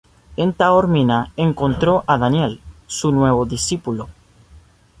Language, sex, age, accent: Spanish, male, 19-29, Caribe: Cuba, Venezuela, Puerto Rico, República Dominicana, Panamá, Colombia caribeña, México caribeño, Costa del golfo de México